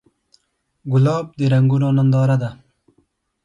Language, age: Pashto, 19-29